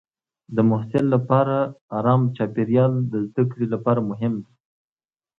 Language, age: Pashto, 40-49